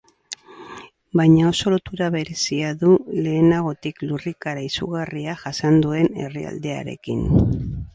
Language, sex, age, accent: Basque, female, 60-69, Erdialdekoa edo Nafarra (Gipuzkoa, Nafarroa)